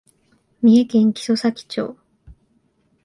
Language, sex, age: Japanese, female, 19-29